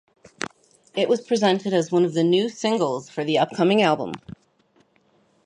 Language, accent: English, Canadian English